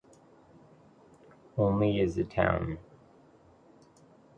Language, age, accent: English, 30-39, Canadian English